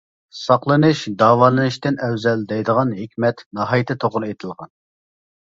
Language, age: Uyghur, 19-29